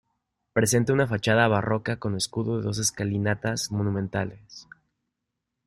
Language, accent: Spanish, México